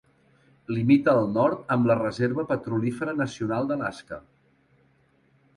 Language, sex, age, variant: Catalan, male, 40-49, Central